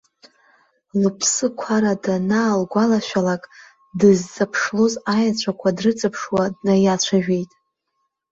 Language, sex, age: Abkhazian, female, under 19